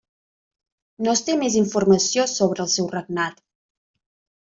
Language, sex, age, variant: Catalan, female, 30-39, Central